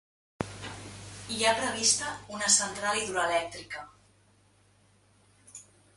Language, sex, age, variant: Catalan, female, 30-39, Central